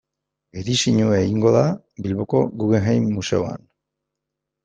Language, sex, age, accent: Basque, male, 50-59, Mendebalekoa (Araba, Bizkaia, Gipuzkoako mendebaleko herri batzuk)